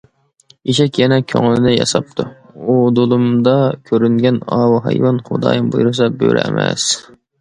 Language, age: Uyghur, 19-29